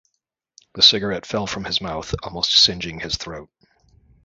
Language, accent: English, United States English